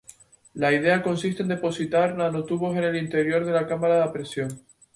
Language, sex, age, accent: Spanish, male, 19-29, España: Islas Canarias